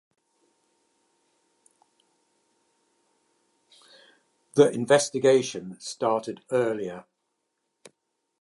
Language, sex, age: English, male, 70-79